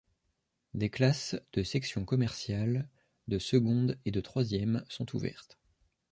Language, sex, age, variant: French, male, 30-39, Français de métropole